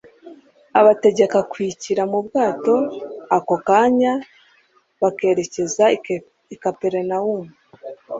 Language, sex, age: Kinyarwanda, female, 30-39